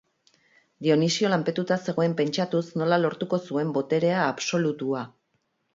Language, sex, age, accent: Basque, female, 40-49, Erdialdekoa edo Nafarra (Gipuzkoa, Nafarroa)